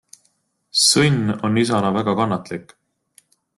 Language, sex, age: Estonian, male, 30-39